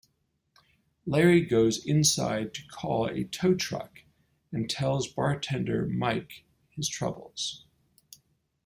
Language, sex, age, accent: English, male, 50-59, United States English